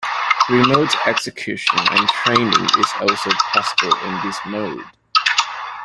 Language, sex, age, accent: English, male, 30-39, Malaysian English